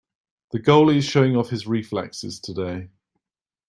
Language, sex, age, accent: English, male, 30-39, England English